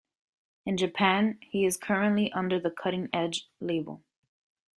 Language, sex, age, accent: English, female, 19-29, United States English